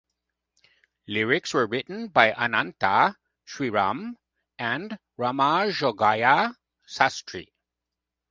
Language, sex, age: English, male, 50-59